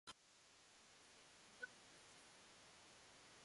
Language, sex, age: Japanese, female, 30-39